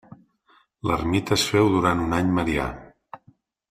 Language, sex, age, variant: Catalan, male, 40-49, Central